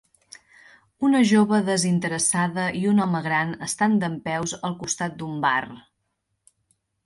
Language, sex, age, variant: Catalan, female, 30-39, Central